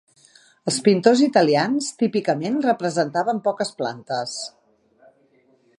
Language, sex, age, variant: Catalan, female, 50-59, Central